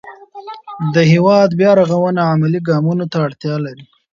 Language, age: Pashto, 30-39